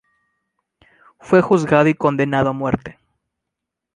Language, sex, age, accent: Spanish, male, 19-29, México